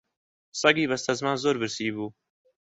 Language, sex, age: Central Kurdish, male, under 19